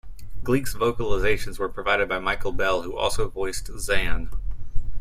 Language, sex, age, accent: English, male, 19-29, United States English